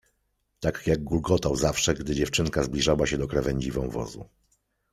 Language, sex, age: Polish, male, 30-39